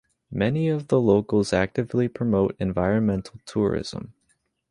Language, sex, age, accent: English, male, under 19, United States English